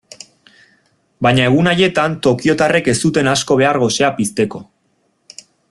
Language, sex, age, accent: Basque, male, 19-29, Erdialdekoa edo Nafarra (Gipuzkoa, Nafarroa)